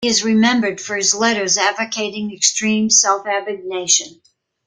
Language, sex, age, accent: English, female, 70-79, United States English